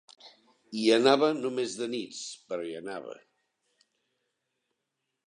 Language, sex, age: Catalan, male, 60-69